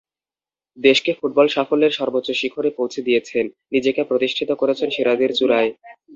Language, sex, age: Bengali, male, 19-29